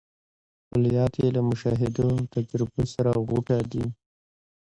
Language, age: Pashto, 19-29